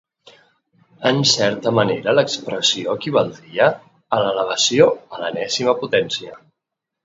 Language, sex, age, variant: Catalan, male, 30-39, Central